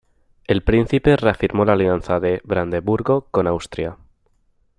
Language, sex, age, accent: Spanish, male, under 19, España: Norte peninsular (Asturias, Castilla y León, Cantabria, País Vasco, Navarra, Aragón, La Rioja, Guadalajara, Cuenca)